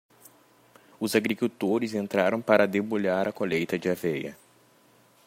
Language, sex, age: Portuguese, male, 19-29